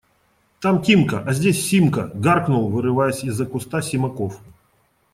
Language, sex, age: Russian, male, 40-49